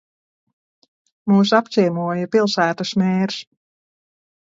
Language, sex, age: Latvian, female, 30-39